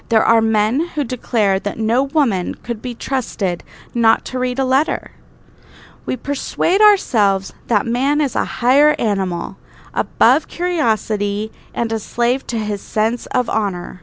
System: none